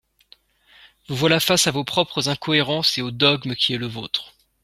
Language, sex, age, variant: French, male, 30-39, Français de métropole